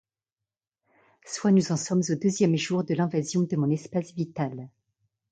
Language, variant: French, Français de métropole